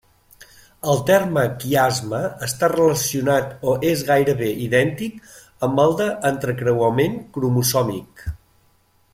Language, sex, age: Catalan, male, 60-69